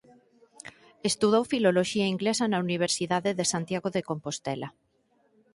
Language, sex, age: Galician, female, 40-49